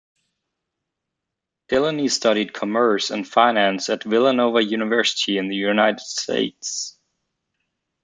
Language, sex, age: English, male, 19-29